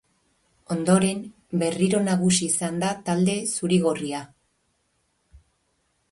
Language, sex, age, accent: Basque, female, 50-59, Mendebalekoa (Araba, Bizkaia, Gipuzkoako mendebaleko herri batzuk)